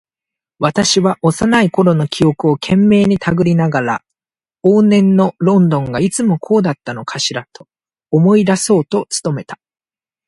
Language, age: Japanese, 19-29